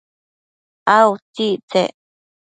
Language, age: Matsés, 30-39